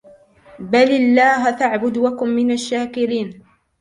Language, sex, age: Arabic, female, 19-29